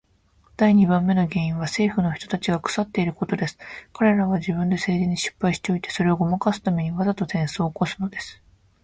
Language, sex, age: Japanese, female, 19-29